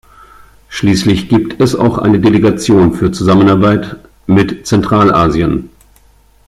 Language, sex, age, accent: German, male, 50-59, Deutschland Deutsch